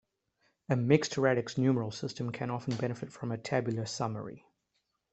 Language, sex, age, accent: English, male, 30-39, Southern African (South Africa, Zimbabwe, Namibia)